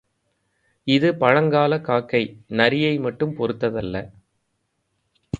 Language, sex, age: Tamil, male, 30-39